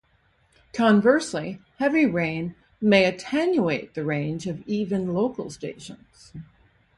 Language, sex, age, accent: English, female, 60-69, United States English